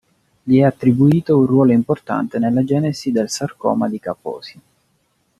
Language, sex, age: Italian, male, 19-29